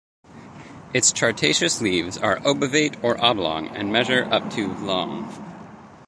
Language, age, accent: English, 30-39, United States English